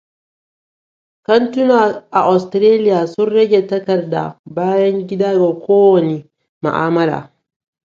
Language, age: Hausa, 19-29